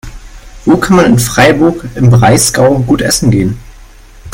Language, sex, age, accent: German, male, 19-29, Deutschland Deutsch